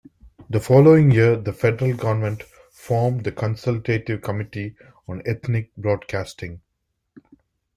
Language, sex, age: English, male, 40-49